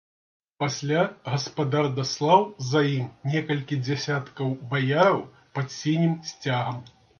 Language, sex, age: Belarusian, male, 30-39